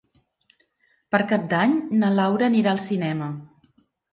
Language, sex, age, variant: Catalan, female, 50-59, Central